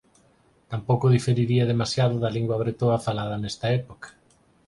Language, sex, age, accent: Galician, male, 40-49, Normativo (estándar)